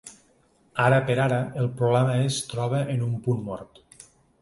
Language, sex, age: Catalan, male, 40-49